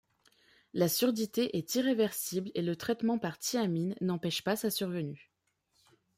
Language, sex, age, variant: French, female, 19-29, Français de métropole